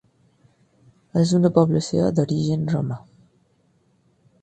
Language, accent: Catalan, mallorquí